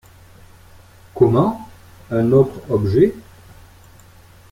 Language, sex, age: French, male, 50-59